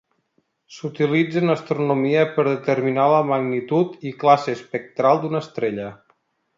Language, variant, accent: Catalan, Nord-Occidental, nord-occidental